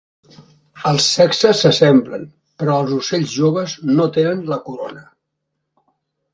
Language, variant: Catalan, Central